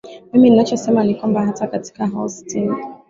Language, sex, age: Swahili, female, 19-29